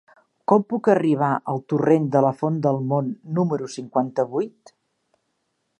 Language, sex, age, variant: Catalan, female, 60-69, Septentrional